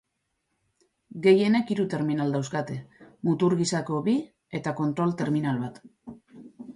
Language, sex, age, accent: Basque, female, 40-49, Mendebalekoa (Araba, Bizkaia, Gipuzkoako mendebaleko herri batzuk)